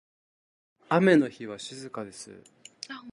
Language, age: Japanese, 30-39